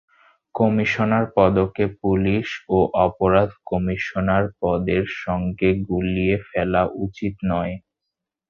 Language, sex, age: Bengali, male, 19-29